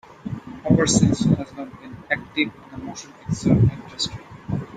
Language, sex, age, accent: English, male, 19-29, India and South Asia (India, Pakistan, Sri Lanka)